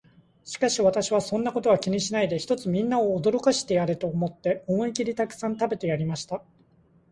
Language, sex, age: Japanese, male, 30-39